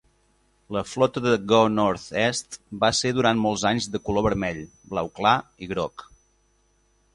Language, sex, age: Catalan, male, 30-39